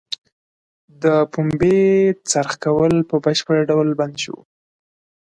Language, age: Pashto, 19-29